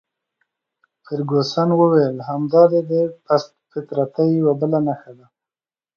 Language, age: Pashto, 30-39